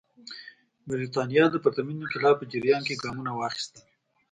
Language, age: Pashto, 40-49